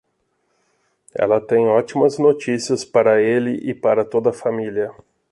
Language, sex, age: Portuguese, male, 40-49